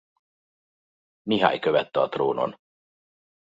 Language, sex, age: Hungarian, male, 30-39